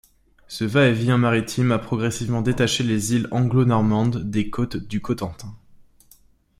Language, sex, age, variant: French, male, 19-29, Français de métropole